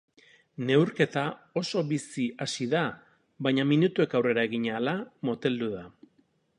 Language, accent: Basque, Erdialdekoa edo Nafarra (Gipuzkoa, Nafarroa)